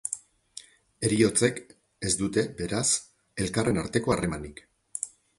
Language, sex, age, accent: Basque, male, 50-59, Mendebalekoa (Araba, Bizkaia, Gipuzkoako mendebaleko herri batzuk)